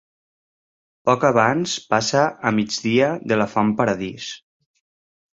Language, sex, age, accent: Catalan, male, 19-29, valencià; valencià meridional